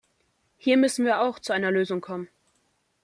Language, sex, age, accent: German, female, under 19, Deutschland Deutsch